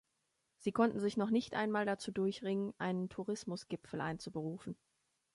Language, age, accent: German, 30-39, Deutschland Deutsch